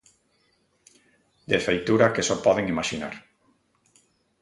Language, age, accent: Galician, 50-59, Atlántico (seseo e gheada)